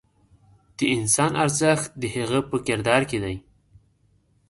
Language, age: Pashto, 19-29